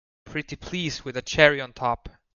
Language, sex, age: English, male, 19-29